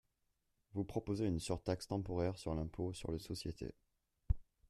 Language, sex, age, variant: French, male, 30-39, Français de métropole